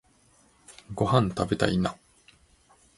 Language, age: Japanese, 50-59